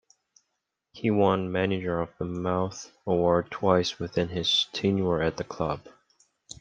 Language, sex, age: English, male, 19-29